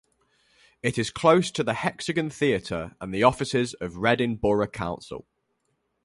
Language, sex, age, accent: English, male, 90+, England English